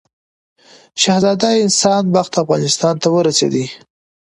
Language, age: Pashto, 19-29